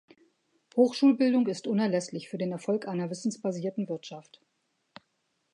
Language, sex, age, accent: German, female, 50-59, Deutschland Deutsch